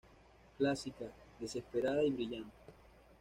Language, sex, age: Spanish, male, 19-29